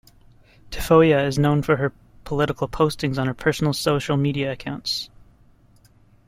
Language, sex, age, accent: English, male, 19-29, Canadian English